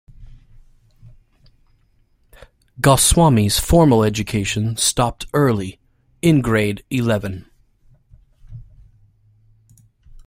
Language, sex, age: English, male, 40-49